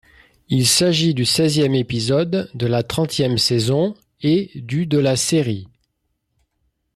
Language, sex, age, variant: French, male, 50-59, Français de métropole